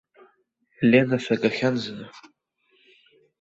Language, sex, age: Abkhazian, male, under 19